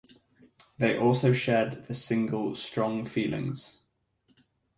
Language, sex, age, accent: English, male, 19-29, England English